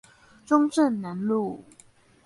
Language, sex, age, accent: Chinese, female, under 19, 出生地：新北市